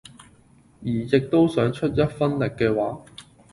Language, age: Cantonese, 19-29